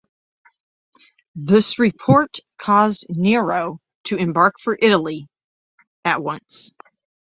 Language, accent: English, United States English